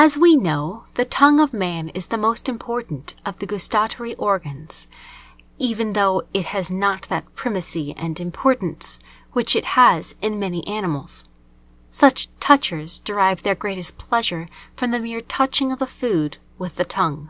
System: none